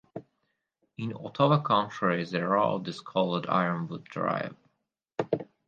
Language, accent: English, England English